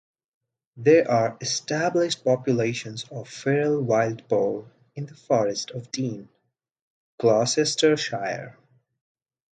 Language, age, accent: English, 19-29, India and South Asia (India, Pakistan, Sri Lanka)